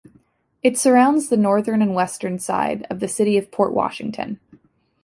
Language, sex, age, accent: English, female, 19-29, Canadian English